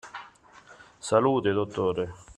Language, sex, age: Italian, male, 30-39